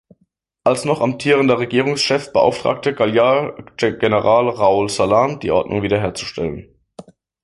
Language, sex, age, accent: German, male, 19-29, Deutschland Deutsch